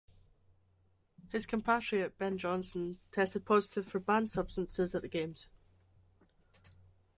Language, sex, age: English, female, 30-39